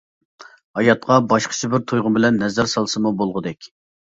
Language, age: Uyghur, 19-29